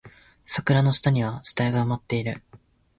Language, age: Japanese, 19-29